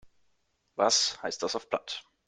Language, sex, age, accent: German, male, 19-29, Deutschland Deutsch